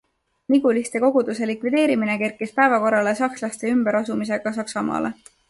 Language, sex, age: Estonian, female, 19-29